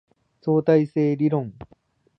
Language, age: Japanese, 19-29